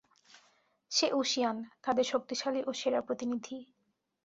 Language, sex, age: Bengali, female, 19-29